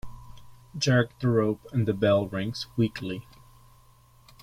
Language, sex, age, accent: English, male, 19-29, United States English